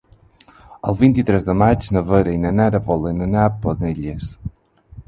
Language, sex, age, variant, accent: Catalan, male, 30-39, Balear, balear; aprenent (recent, des del castellà)